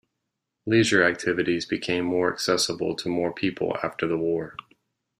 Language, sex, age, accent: English, male, 30-39, United States English